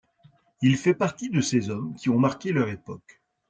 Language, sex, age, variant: French, male, 50-59, Français de métropole